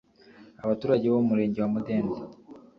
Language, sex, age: Kinyarwanda, male, 19-29